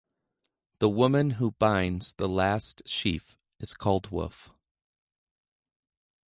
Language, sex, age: English, male, 30-39